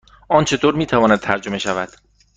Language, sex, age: Persian, male, 19-29